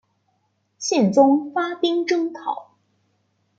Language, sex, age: Chinese, female, 19-29